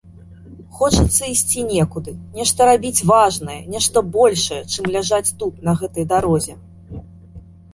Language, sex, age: Belarusian, female, 30-39